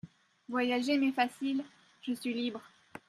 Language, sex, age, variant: French, female, 30-39, Français de métropole